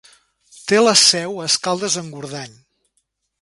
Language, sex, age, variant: Catalan, male, 60-69, Central